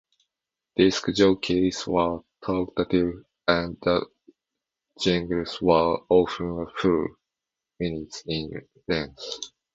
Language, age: English, under 19